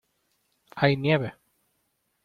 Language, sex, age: Spanish, male, 19-29